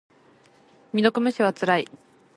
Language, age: Japanese, 19-29